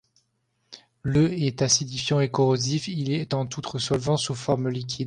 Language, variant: French, Français de métropole